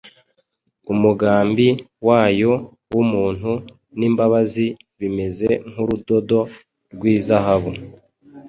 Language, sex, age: Kinyarwanda, male, 30-39